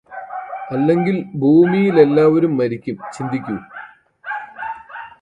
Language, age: Malayalam, 60-69